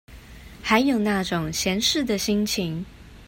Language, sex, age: Chinese, female, 30-39